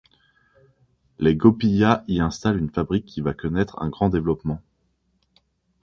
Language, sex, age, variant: French, male, 19-29, Français de métropole